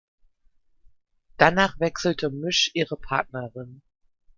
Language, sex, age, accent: German, female, 30-39, Deutschland Deutsch